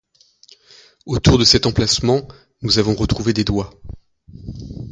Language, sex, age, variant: French, male, 40-49, Français de métropole